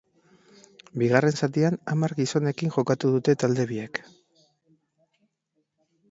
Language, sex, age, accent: Basque, male, 30-39, Mendebalekoa (Araba, Bizkaia, Gipuzkoako mendebaleko herri batzuk)